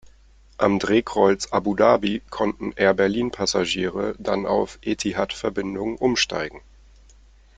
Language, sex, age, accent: German, male, 30-39, Deutschland Deutsch